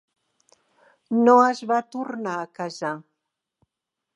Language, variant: Catalan, Central